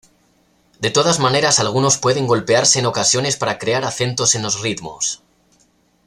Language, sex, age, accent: Spanish, male, 19-29, España: Norte peninsular (Asturias, Castilla y León, Cantabria, País Vasco, Navarra, Aragón, La Rioja, Guadalajara, Cuenca)